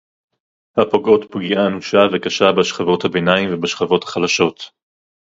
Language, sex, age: Hebrew, male, 19-29